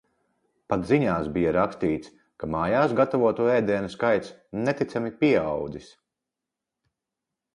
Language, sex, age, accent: Latvian, male, 30-39, Vidzemes